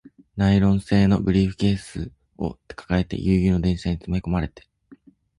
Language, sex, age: Japanese, male, 19-29